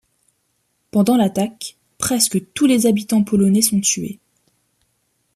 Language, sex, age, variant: French, female, 19-29, Français de métropole